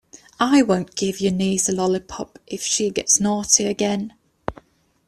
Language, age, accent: English, 19-29, England English